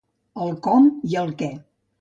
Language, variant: Catalan, Central